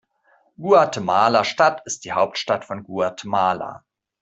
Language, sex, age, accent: German, male, 40-49, Deutschland Deutsch